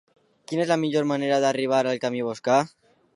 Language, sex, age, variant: Catalan, male, under 19, Alacantí